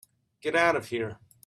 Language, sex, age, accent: English, male, 30-39, United States English